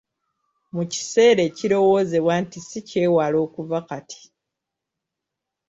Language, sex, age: Ganda, female, 19-29